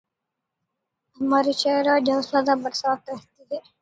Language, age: Urdu, 40-49